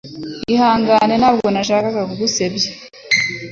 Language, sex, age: Kinyarwanda, female, 19-29